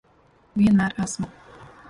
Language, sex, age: Latvian, female, 30-39